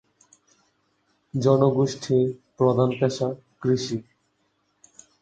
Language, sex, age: Bengali, male, 19-29